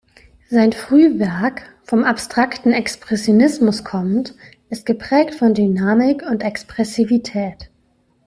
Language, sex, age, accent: German, female, 30-39, Deutschland Deutsch